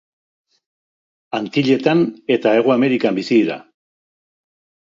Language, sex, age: Basque, male, 60-69